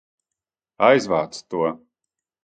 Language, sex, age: Latvian, male, 40-49